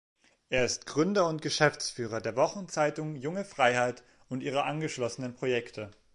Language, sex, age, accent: German, male, 19-29, Deutschland Deutsch